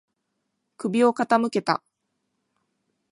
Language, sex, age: Japanese, female, 19-29